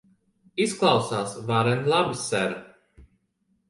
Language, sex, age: Latvian, male, 30-39